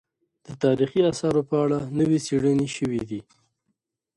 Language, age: Pashto, 30-39